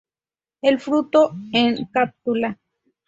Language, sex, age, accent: Spanish, female, 30-39, México